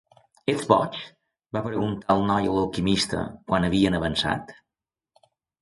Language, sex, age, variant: Catalan, male, 60-69, Balear